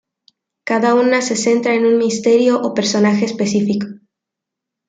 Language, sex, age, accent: Spanish, female, 19-29, México